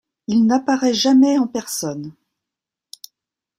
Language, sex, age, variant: French, female, 60-69, Français de métropole